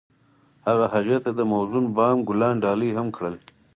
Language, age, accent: Pashto, 19-29, معیاري پښتو